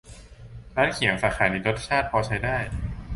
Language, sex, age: Thai, male, under 19